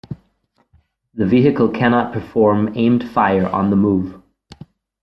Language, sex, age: English, male, 19-29